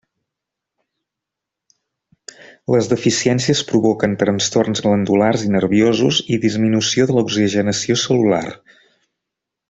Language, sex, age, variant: Catalan, male, 30-39, Central